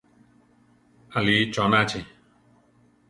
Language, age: Central Tarahumara, 30-39